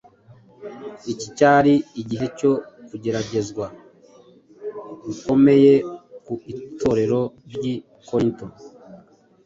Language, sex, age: Kinyarwanda, male, 30-39